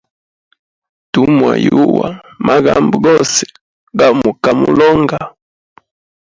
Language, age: Hemba, 30-39